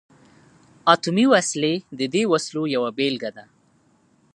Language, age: Pashto, 30-39